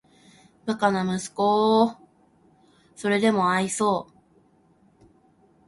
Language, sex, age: Japanese, female, 19-29